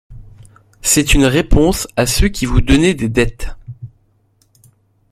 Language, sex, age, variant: French, male, 19-29, Français de métropole